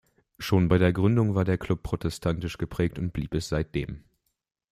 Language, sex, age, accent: German, male, 19-29, Deutschland Deutsch